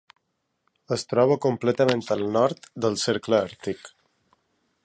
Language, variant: Catalan, Balear